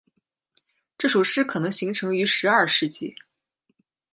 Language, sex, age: Chinese, female, 19-29